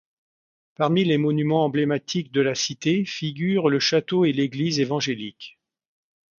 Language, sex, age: French, male, 60-69